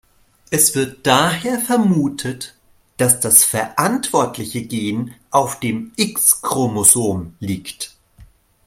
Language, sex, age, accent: German, male, 30-39, Deutschland Deutsch